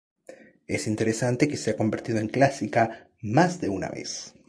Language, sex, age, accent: Spanish, male, 19-29, Chileno: Chile, Cuyo